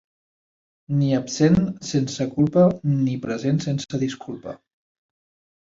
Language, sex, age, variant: Catalan, male, 19-29, Central